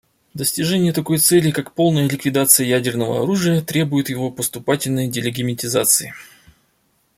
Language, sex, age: Russian, male, 30-39